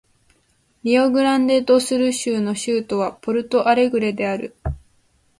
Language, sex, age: Japanese, female, under 19